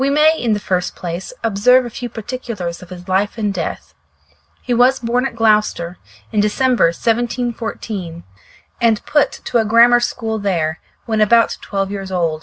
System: none